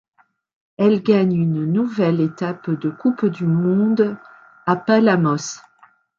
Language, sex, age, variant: French, female, 50-59, Français de métropole